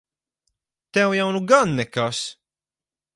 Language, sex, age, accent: Latvian, male, 19-29, Riga